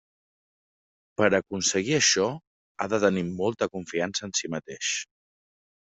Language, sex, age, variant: Catalan, male, 30-39, Central